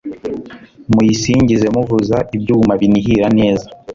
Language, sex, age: Kinyarwanda, male, 19-29